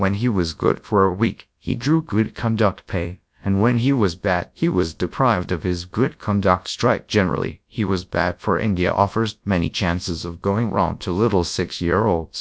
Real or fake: fake